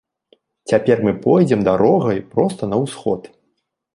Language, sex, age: Belarusian, male, 30-39